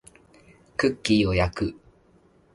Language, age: Japanese, 19-29